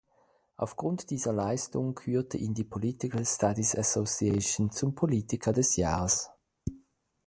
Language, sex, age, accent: German, male, 40-49, Schweizerdeutsch